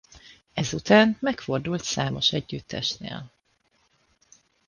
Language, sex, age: Hungarian, female, 30-39